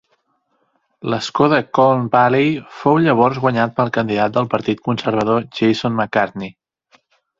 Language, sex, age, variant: Catalan, male, 30-39, Central